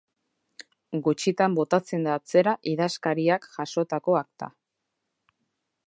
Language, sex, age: Basque, female, 30-39